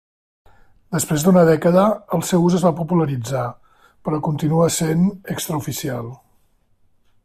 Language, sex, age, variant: Catalan, male, 60-69, Central